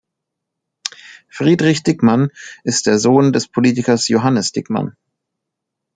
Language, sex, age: German, male, 30-39